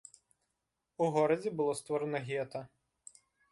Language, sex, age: Belarusian, male, 19-29